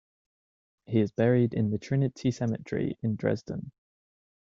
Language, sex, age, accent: English, male, 19-29, England English